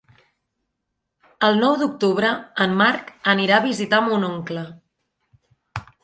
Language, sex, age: Catalan, female, 30-39